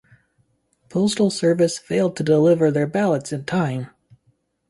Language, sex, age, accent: English, male, 30-39, United States English